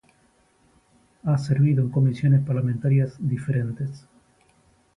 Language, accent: Spanish, Rioplatense: Argentina, Uruguay, este de Bolivia, Paraguay